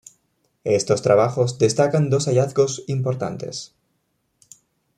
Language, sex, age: Spanish, male, 19-29